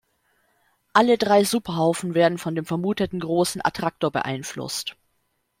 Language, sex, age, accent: German, female, 30-39, Deutschland Deutsch